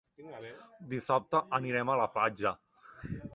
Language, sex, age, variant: Catalan, male, 30-39, Central